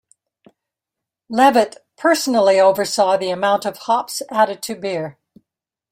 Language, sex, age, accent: English, female, 70-79, United States English